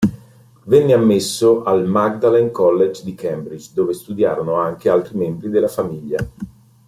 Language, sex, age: Italian, male, 40-49